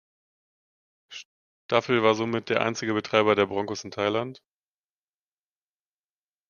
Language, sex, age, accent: German, male, 30-39, Deutschland Deutsch